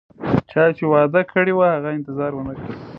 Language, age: Pashto, 30-39